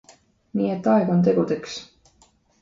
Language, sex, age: Estonian, female, 19-29